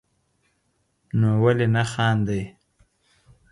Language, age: Pashto, 30-39